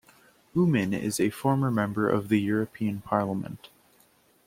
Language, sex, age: English, male, 19-29